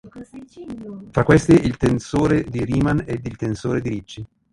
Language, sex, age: Italian, male, 50-59